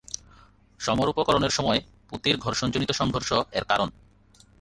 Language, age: Bengali, 30-39